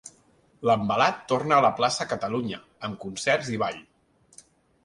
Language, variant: Catalan, Central